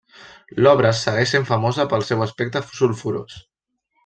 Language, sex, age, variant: Catalan, male, 30-39, Central